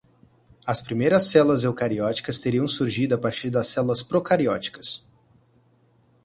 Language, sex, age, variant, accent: Portuguese, male, 19-29, Portuguese (Brasil), Paulista